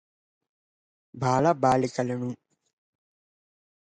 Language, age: Telugu, 19-29